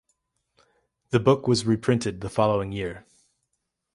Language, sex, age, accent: English, male, 30-39, United States English